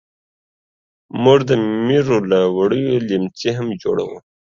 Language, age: Pashto, under 19